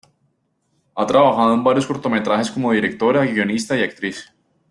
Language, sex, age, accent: Spanish, male, 19-29, Andino-Pacífico: Colombia, Perú, Ecuador, oeste de Bolivia y Venezuela andina